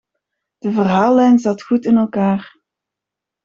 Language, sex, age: Dutch, female, 30-39